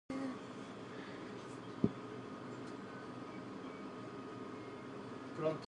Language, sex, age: English, female, under 19